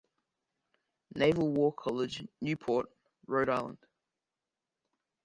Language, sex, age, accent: English, male, under 19, Australian English